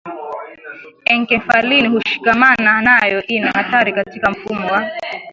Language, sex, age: Swahili, female, 19-29